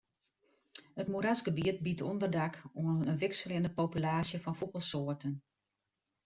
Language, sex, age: Western Frisian, female, 50-59